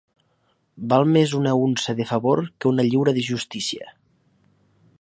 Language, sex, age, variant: Catalan, male, 19-29, Nord-Occidental